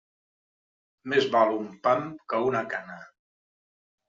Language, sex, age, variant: Catalan, male, 50-59, Nord-Occidental